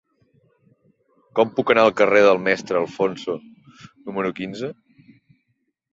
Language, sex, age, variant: Catalan, male, 30-39, Central